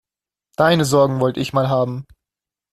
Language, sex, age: German, male, 19-29